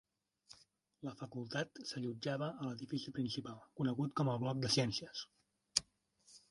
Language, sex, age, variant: Catalan, male, 30-39, Central